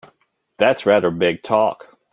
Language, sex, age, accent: English, male, 30-39, United States English